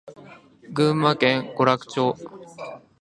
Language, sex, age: Japanese, male, 19-29